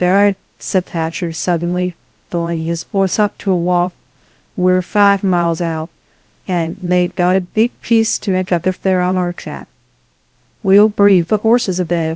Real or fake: fake